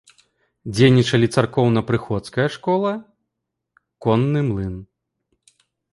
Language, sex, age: Belarusian, male, 30-39